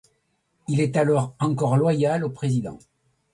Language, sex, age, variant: French, male, 60-69, Français de métropole